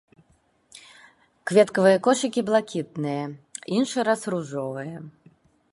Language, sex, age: Belarusian, female, 30-39